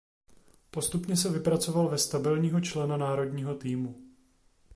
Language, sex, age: Czech, male, 30-39